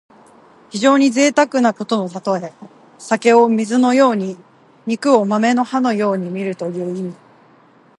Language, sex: Japanese, female